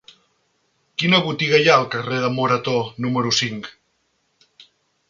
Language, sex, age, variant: Catalan, male, 40-49, Central